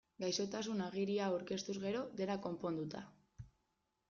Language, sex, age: Basque, female, 19-29